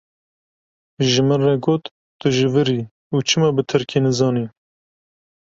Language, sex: Kurdish, male